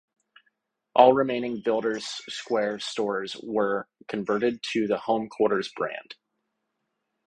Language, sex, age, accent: English, male, 30-39, United States English